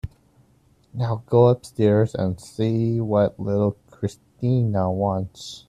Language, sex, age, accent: English, male, 19-29, United States English